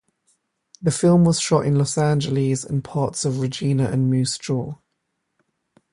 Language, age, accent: English, 19-29, England English; London English